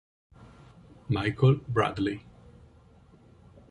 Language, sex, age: Italian, male, 50-59